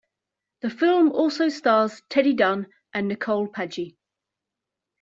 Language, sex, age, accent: English, female, 40-49, England English